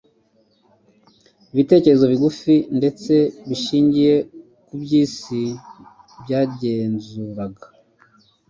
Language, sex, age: Kinyarwanda, male, 30-39